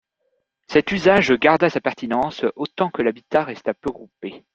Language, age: French, 19-29